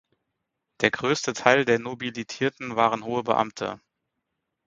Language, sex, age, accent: German, male, 30-39, Deutschland Deutsch